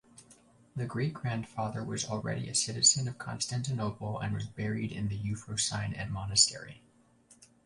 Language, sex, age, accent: English, male, 19-29, United States English